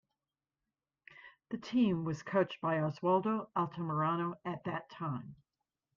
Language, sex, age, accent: English, female, 60-69, United States English